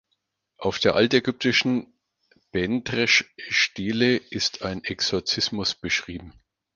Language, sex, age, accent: German, male, 50-59, Deutschland Deutsch